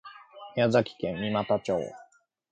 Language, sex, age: Japanese, male, 19-29